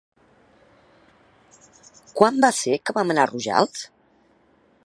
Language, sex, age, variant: Catalan, female, 40-49, Central